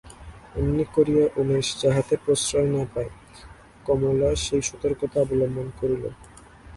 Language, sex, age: Bengali, male, 19-29